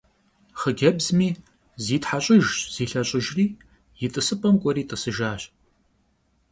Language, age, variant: Kabardian, 40-49, Адыгэбзэ (Къэбэрдей, Кирил, псоми зэдай)